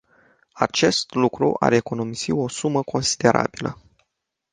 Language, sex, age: Romanian, male, 19-29